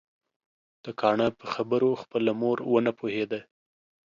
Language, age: Pashto, 19-29